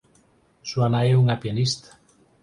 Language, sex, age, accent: Galician, male, 40-49, Normativo (estándar)